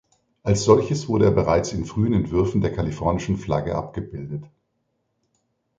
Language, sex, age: German, male, 60-69